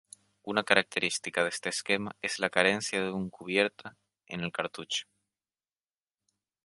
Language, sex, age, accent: Spanish, male, 19-29, España: Islas Canarias